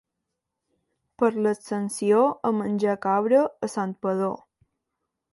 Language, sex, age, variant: Catalan, female, under 19, Balear